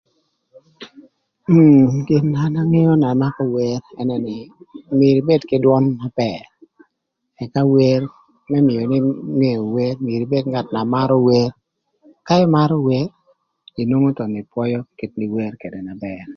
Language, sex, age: Thur, male, 40-49